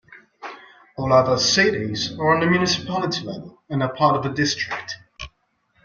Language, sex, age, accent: English, male, 19-29, United States English